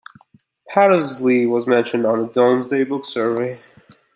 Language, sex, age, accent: English, male, 19-29, United States English